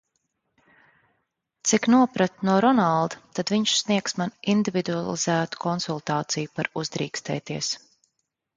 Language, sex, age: Latvian, female, 40-49